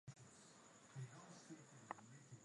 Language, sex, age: Swahili, female, 19-29